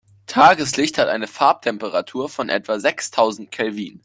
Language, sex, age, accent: German, male, 19-29, Deutschland Deutsch